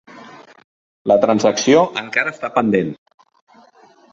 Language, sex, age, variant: Catalan, male, 50-59, Central